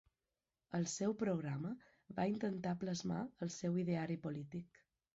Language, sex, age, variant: Catalan, female, 30-39, Balear